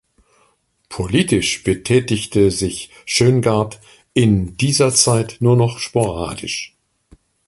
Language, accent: German, Deutschland Deutsch